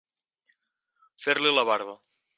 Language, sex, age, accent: Catalan, male, 19-29, Garrotxi